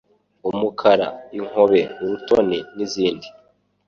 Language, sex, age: Kinyarwanda, male, 19-29